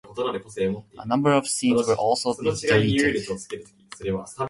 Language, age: English, under 19